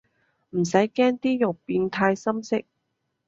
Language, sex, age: Cantonese, female, 30-39